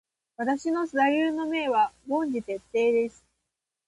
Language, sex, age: Japanese, female, 19-29